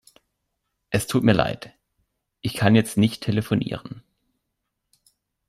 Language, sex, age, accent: German, male, 19-29, Deutschland Deutsch